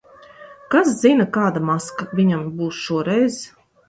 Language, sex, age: Latvian, female, 40-49